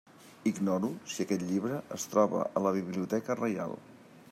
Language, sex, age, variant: Catalan, male, 60-69, Central